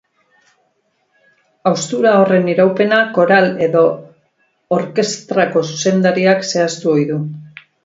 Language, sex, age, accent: Basque, female, 50-59, Mendebalekoa (Araba, Bizkaia, Gipuzkoako mendebaleko herri batzuk)